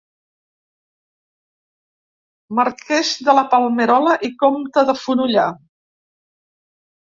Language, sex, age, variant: Catalan, female, 70-79, Central